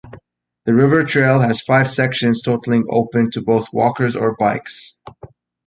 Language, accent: English, United States English